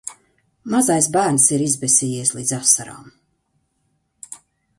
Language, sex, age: Latvian, female, 40-49